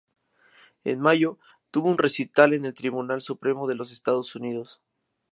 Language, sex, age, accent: Spanish, male, 19-29, México